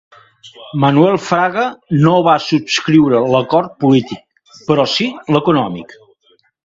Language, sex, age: Catalan, male, 60-69